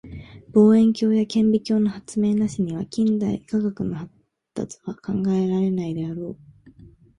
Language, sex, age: Japanese, female, 19-29